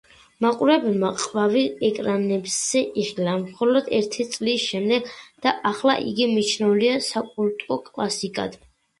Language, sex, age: Georgian, female, 19-29